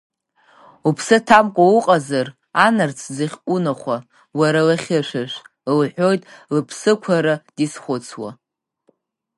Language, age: Abkhazian, under 19